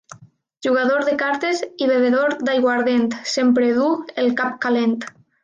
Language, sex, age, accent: Catalan, female, 19-29, valencià